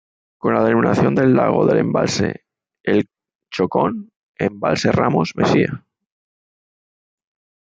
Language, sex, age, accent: Spanish, male, 40-49, España: Sur peninsular (Andalucia, Extremadura, Murcia)